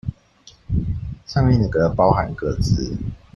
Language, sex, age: Chinese, male, 19-29